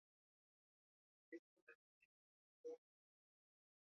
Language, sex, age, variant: Catalan, male, 50-59, Central